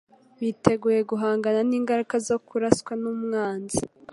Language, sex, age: Kinyarwanda, female, 19-29